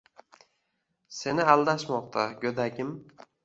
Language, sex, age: Uzbek, male, 19-29